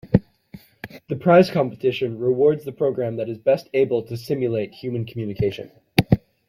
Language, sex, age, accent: English, male, 19-29, United States English